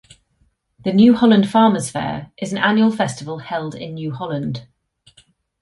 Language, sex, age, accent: English, female, 30-39, England English